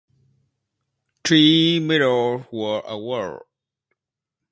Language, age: English, 30-39